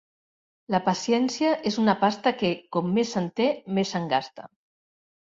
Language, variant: Catalan, Central